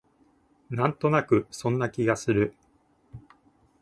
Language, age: Japanese, 19-29